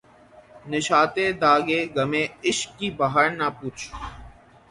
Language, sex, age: Urdu, male, 19-29